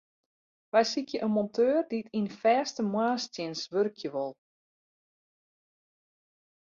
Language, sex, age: Western Frisian, female, 40-49